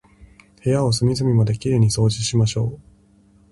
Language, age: Japanese, 19-29